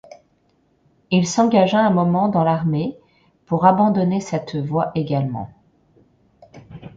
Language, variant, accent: French, Français de métropole, Parisien